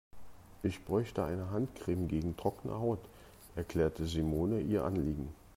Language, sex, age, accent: German, male, 50-59, Deutschland Deutsch